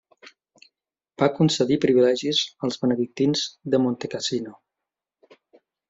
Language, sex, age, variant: Catalan, male, 40-49, Septentrional